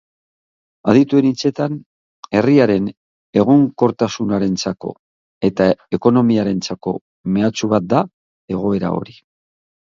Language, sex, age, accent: Basque, male, 60-69, Mendebalekoa (Araba, Bizkaia, Gipuzkoako mendebaleko herri batzuk)